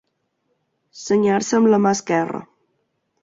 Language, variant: Catalan, Balear